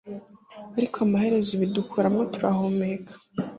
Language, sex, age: Kinyarwanda, female, 19-29